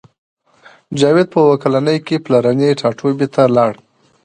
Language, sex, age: Pashto, female, 19-29